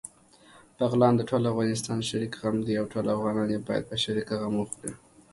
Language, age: Pashto, 19-29